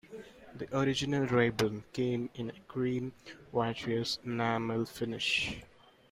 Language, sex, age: English, male, 19-29